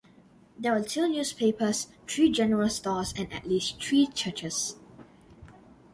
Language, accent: English, Singaporean English